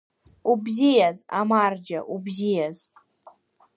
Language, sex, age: Abkhazian, female, under 19